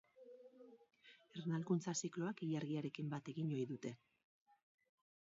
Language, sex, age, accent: Basque, female, 40-49, Mendebalekoa (Araba, Bizkaia, Gipuzkoako mendebaleko herri batzuk)